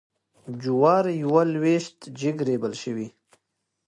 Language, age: Pashto, 30-39